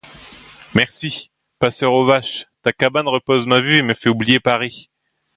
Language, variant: French, Français de métropole